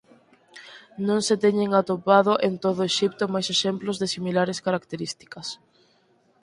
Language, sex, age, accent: Galician, female, 19-29, Normativo (estándar)